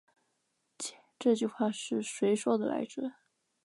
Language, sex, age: Chinese, female, 19-29